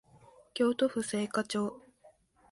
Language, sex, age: Japanese, female, 19-29